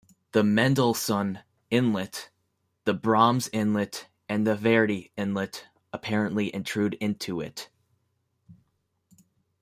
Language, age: English, 19-29